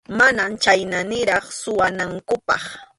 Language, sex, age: Arequipa-La Unión Quechua, female, 30-39